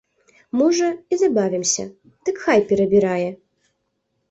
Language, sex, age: Belarusian, female, 19-29